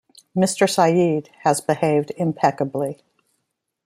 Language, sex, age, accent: English, female, 50-59, United States English